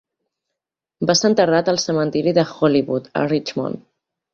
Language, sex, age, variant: Catalan, female, 19-29, Central